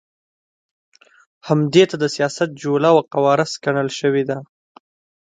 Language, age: Pashto, 19-29